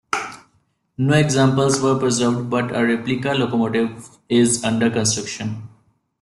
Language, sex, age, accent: English, male, 19-29, India and South Asia (India, Pakistan, Sri Lanka)